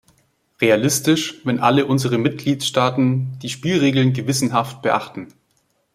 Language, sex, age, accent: German, male, 19-29, Deutschland Deutsch